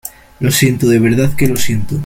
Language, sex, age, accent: Spanish, male, under 19, España: Centro-Sur peninsular (Madrid, Toledo, Castilla-La Mancha)